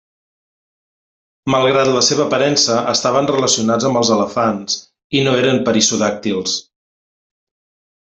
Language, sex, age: Catalan, male, 40-49